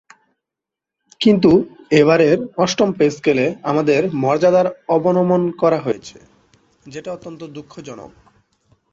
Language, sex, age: Bengali, male, 19-29